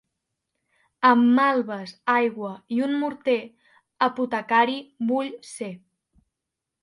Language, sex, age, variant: Catalan, female, under 19, Central